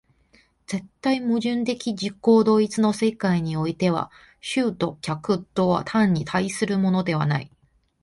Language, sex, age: Japanese, female, 19-29